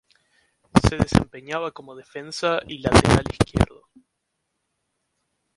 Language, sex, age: Spanish, male, 19-29